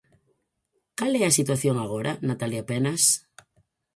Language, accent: Galician, Normativo (estándar)